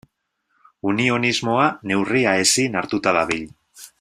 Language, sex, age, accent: Basque, male, 30-39, Mendebalekoa (Araba, Bizkaia, Gipuzkoako mendebaleko herri batzuk)